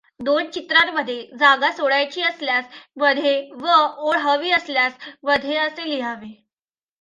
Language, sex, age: Marathi, female, under 19